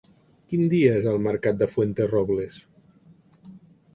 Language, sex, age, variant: Catalan, male, 60-69, Central